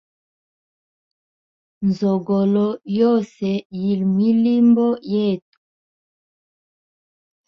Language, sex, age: Hemba, female, 30-39